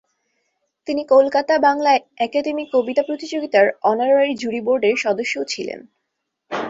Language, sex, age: Bengali, female, 19-29